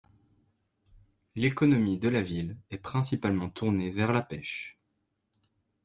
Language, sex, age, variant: French, male, 19-29, Français de métropole